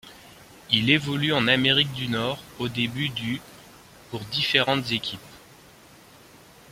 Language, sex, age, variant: French, male, 50-59, Français de métropole